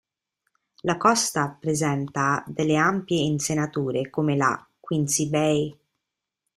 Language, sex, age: Italian, female, 30-39